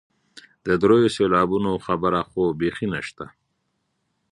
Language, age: Pashto, 40-49